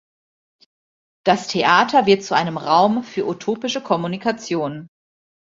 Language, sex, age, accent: German, female, 40-49, Deutschland Deutsch